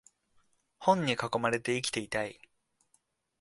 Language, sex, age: Japanese, male, 19-29